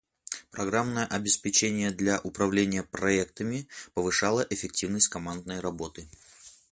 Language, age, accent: Russian, 19-29, Русский